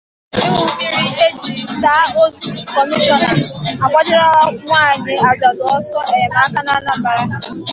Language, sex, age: Igbo, female, 19-29